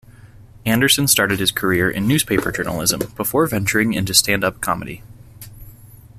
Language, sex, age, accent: English, male, 19-29, United States English